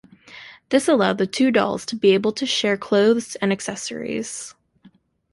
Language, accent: English, United States English